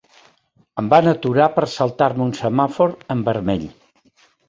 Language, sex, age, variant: Catalan, male, 70-79, Central